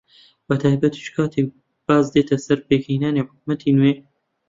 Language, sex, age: Central Kurdish, male, 19-29